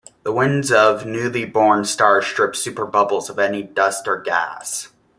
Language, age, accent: English, 19-29, United States English